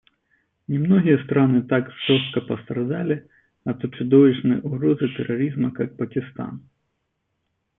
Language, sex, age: Russian, male, 40-49